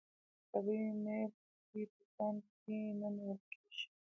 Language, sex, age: Pashto, female, 19-29